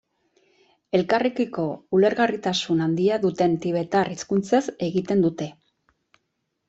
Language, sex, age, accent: Basque, female, 40-49, Erdialdekoa edo Nafarra (Gipuzkoa, Nafarroa)